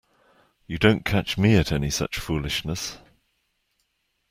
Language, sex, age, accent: English, male, 60-69, England English